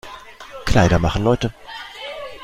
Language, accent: German, Deutschland Deutsch